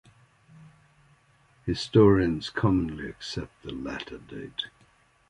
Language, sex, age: English, male, 70-79